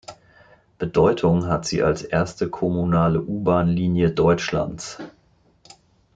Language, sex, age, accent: German, male, 40-49, Deutschland Deutsch